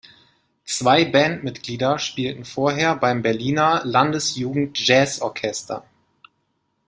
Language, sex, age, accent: German, male, 19-29, Deutschland Deutsch